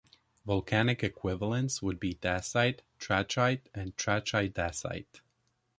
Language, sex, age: English, male, 19-29